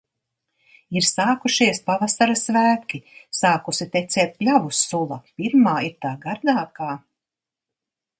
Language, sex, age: Latvian, female, 60-69